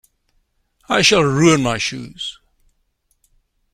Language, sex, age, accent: English, male, 60-69, Southern African (South Africa, Zimbabwe, Namibia)